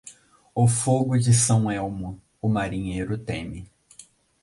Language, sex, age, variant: Portuguese, male, under 19, Portuguese (Brasil)